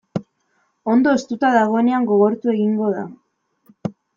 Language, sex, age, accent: Basque, female, 19-29, Mendebalekoa (Araba, Bizkaia, Gipuzkoako mendebaleko herri batzuk)